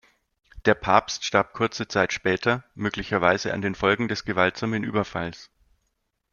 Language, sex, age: German, male, 30-39